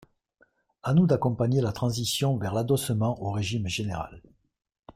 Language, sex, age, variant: French, male, 50-59, Français de métropole